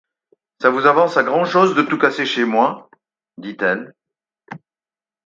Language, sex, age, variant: French, male, 60-69, Français de métropole